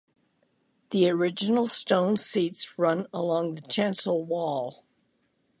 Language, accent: English, United States English